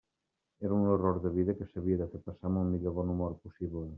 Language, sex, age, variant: Catalan, male, 50-59, Central